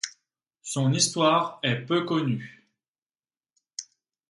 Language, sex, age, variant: French, male, 30-39, Français de métropole